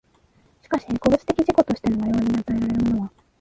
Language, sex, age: Japanese, female, 19-29